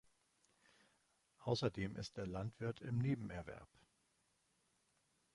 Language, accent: German, Deutschland Deutsch